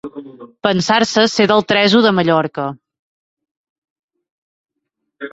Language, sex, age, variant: Catalan, female, 30-39, Central